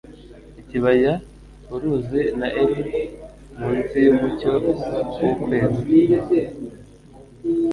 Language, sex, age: Kinyarwanda, male, 19-29